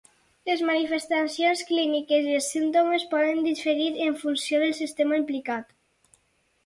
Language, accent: Catalan, valencià